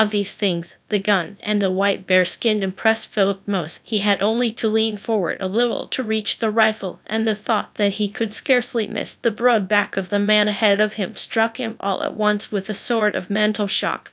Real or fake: fake